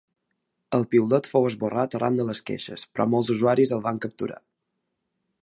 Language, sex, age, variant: Catalan, male, 19-29, Balear